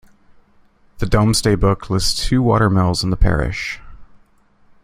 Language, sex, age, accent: English, male, 19-29, United States English